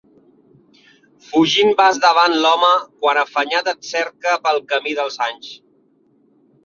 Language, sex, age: Catalan, male, 40-49